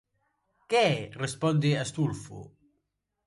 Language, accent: Galician, Neofalante